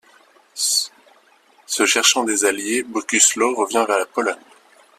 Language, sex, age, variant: French, male, 19-29, Français de métropole